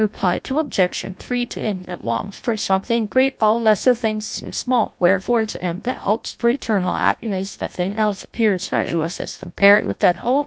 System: TTS, GlowTTS